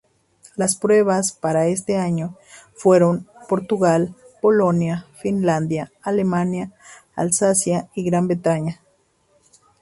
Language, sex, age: Spanish, female, 30-39